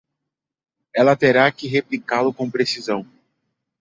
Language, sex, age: Portuguese, male, 30-39